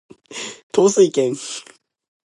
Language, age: Japanese, under 19